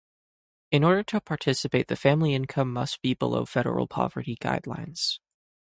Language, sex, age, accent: English, male, 19-29, United States English